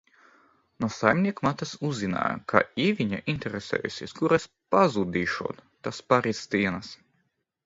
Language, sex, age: Latvian, male, 19-29